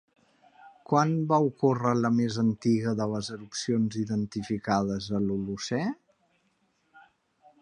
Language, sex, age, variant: Catalan, male, 50-59, Central